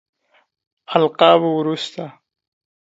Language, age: Pashto, 30-39